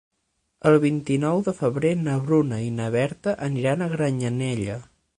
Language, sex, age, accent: Catalan, male, 19-29, central; nord-occidental